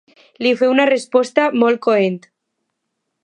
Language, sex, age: Catalan, female, under 19